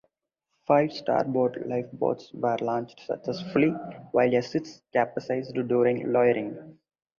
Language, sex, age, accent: English, male, 19-29, India and South Asia (India, Pakistan, Sri Lanka)